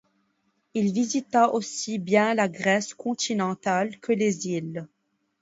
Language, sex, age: French, female, under 19